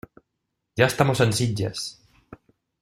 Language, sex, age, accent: Spanish, male, 19-29, España: Centro-Sur peninsular (Madrid, Toledo, Castilla-La Mancha)